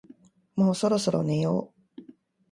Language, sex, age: Japanese, female, 40-49